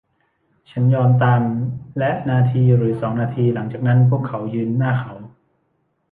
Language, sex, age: Thai, male, 19-29